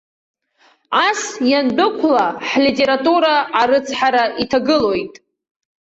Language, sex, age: Abkhazian, female, under 19